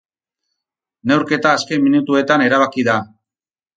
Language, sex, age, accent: Basque, male, 50-59, Mendebalekoa (Araba, Bizkaia, Gipuzkoako mendebaleko herri batzuk)